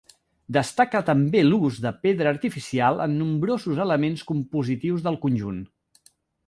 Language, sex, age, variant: Catalan, male, 50-59, Central